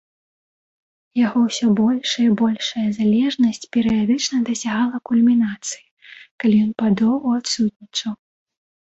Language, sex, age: Belarusian, female, 19-29